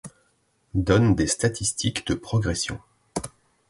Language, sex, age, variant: French, male, 30-39, Français de métropole